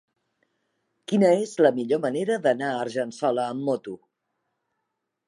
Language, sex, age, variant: Catalan, female, 50-59, Central